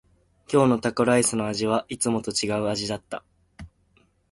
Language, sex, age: Japanese, male, 19-29